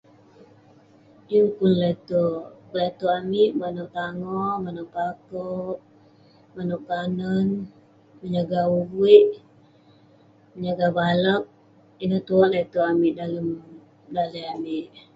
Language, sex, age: Western Penan, female, 19-29